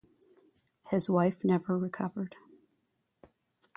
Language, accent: English, Canadian English